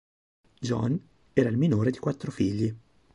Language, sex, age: Italian, male, 30-39